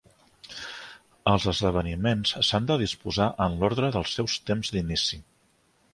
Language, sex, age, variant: Catalan, male, 40-49, Central